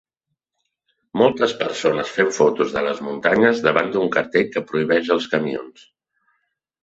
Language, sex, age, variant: Catalan, male, 30-39, Central